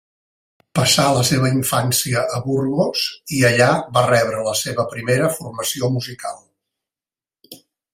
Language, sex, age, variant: Catalan, male, 60-69, Central